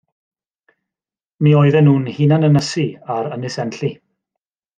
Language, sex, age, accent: Welsh, male, 40-49, Y Deyrnas Unedig Cymraeg